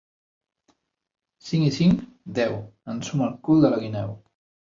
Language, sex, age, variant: Catalan, male, 19-29, Central